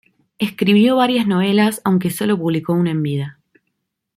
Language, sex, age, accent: Spanish, female, 19-29, Rioplatense: Argentina, Uruguay, este de Bolivia, Paraguay